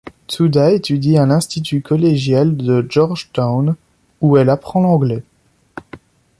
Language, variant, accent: French, Français d'Europe, Français de Belgique